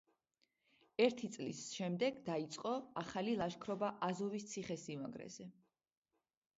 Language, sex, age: Georgian, female, 30-39